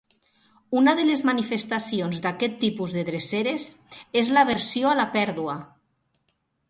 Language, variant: Catalan, Nord-Occidental